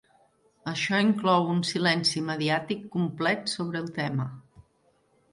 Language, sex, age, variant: Catalan, female, 50-59, Central